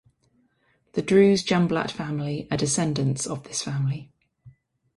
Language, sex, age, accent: English, female, 30-39, England English